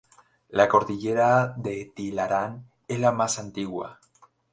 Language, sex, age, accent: Spanish, male, 19-29, México